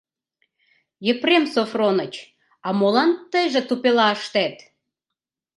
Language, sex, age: Mari, female, 40-49